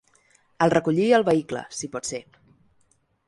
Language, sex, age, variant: Catalan, female, 19-29, Central